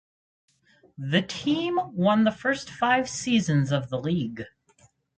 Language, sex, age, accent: English, male, under 19, United States English